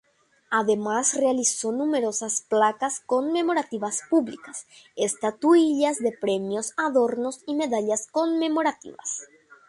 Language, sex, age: Spanish, female, 19-29